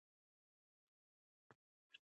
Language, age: Pashto, 19-29